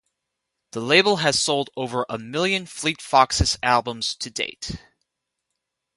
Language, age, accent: English, 19-29, United States English